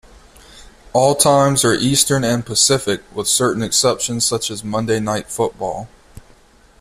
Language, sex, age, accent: English, male, 19-29, United States English